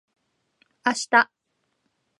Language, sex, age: Japanese, female, 19-29